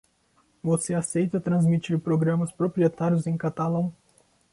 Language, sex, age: Portuguese, male, 19-29